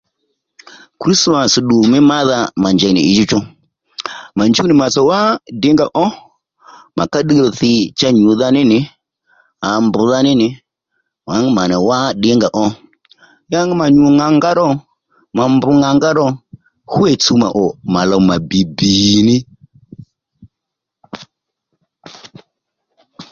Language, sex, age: Lendu, male, 60-69